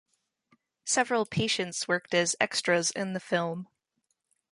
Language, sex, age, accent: English, female, 19-29, Canadian English